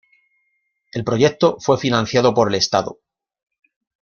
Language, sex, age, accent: Spanish, male, 50-59, España: Norte peninsular (Asturias, Castilla y León, Cantabria, País Vasco, Navarra, Aragón, La Rioja, Guadalajara, Cuenca)